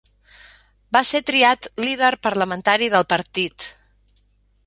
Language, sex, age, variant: Catalan, female, 40-49, Central